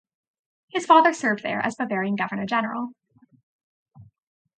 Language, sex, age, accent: English, female, 19-29, United States English